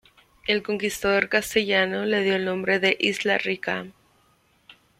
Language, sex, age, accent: Spanish, female, 19-29, México